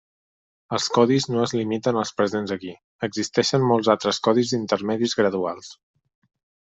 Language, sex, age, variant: Catalan, male, 19-29, Central